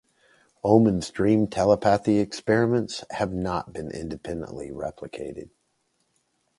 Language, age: English, 50-59